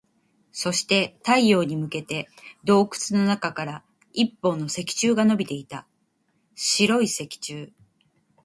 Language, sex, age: Japanese, female, 19-29